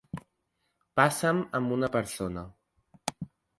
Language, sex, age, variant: Catalan, male, under 19, Central